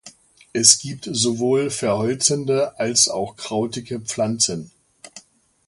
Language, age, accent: German, 50-59, Deutschland Deutsch